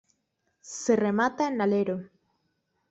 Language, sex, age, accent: Spanish, female, 19-29, Caribe: Cuba, Venezuela, Puerto Rico, República Dominicana, Panamá, Colombia caribeña, México caribeño, Costa del golfo de México